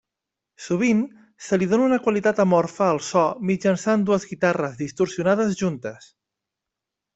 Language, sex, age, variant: Catalan, male, 30-39, Central